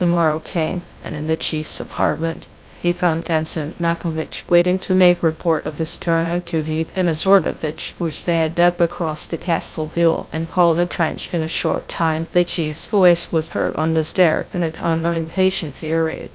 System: TTS, GlowTTS